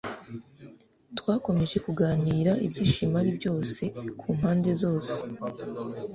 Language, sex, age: Kinyarwanda, female, under 19